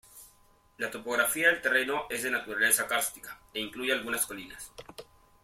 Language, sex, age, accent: Spanish, male, 30-39, Andino-Pacífico: Colombia, Perú, Ecuador, oeste de Bolivia y Venezuela andina